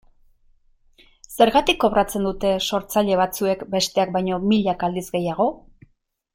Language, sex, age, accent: Basque, female, 40-49, Erdialdekoa edo Nafarra (Gipuzkoa, Nafarroa)